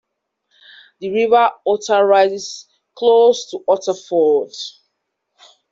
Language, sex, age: English, female, 30-39